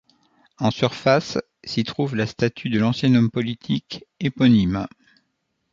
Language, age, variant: French, 60-69, Français de métropole